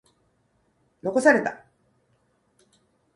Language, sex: Japanese, female